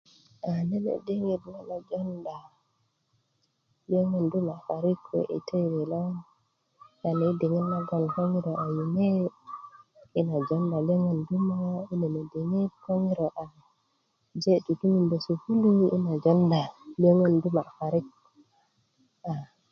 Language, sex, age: Kuku, female, 19-29